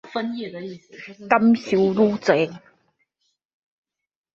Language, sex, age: Chinese, female, 50-59